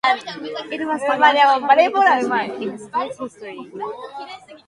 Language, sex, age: English, female, 19-29